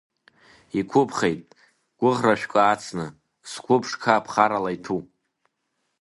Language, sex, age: Abkhazian, male, under 19